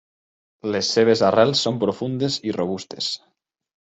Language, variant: Catalan, Nord-Occidental